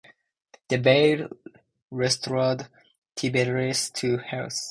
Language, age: English, 19-29